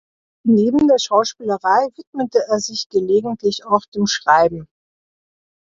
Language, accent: German, Österreichisches Deutsch